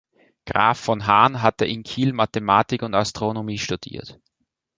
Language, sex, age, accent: German, male, 19-29, Österreichisches Deutsch